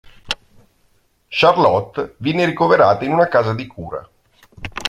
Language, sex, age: Italian, male, 30-39